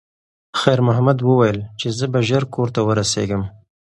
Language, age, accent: Pashto, 30-39, پکتیا ولایت، احمدزی